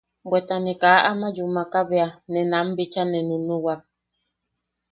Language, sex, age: Yaqui, female, 30-39